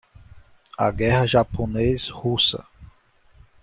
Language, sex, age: Portuguese, male, 40-49